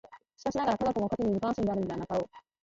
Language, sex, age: Japanese, female, under 19